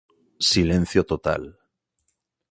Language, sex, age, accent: Galician, male, 19-29, Normativo (estándar)